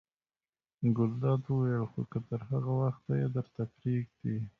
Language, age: Pashto, 19-29